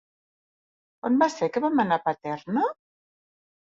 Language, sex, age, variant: Catalan, female, 40-49, Septentrional